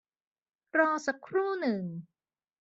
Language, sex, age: Thai, female, 30-39